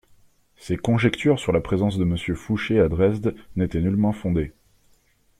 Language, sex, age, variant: French, male, 30-39, Français de métropole